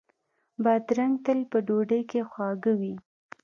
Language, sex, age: Pashto, female, 19-29